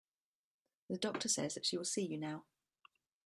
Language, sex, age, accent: English, female, 40-49, England English